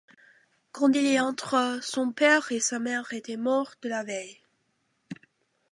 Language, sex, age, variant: French, female, under 19, Français de métropole